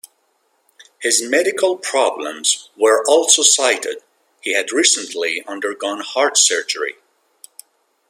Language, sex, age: English, male, 30-39